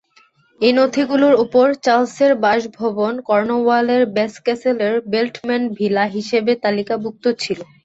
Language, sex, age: Bengali, female, 19-29